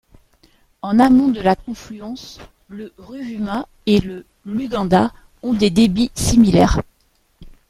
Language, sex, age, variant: French, female, 40-49, Français de métropole